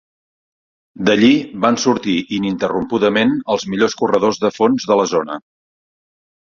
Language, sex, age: Catalan, male, 50-59